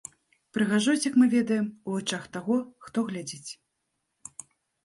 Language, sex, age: Belarusian, female, 40-49